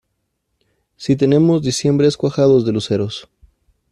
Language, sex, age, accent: Spanish, male, 30-39, México